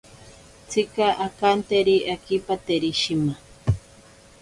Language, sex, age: Ashéninka Perené, female, 40-49